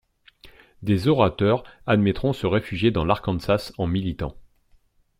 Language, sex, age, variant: French, male, 40-49, Français de métropole